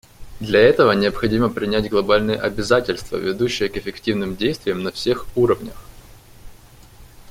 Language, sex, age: Russian, male, 19-29